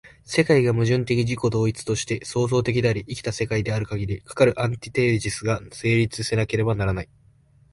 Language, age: Japanese, 19-29